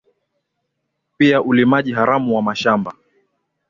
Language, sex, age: Swahili, male, 19-29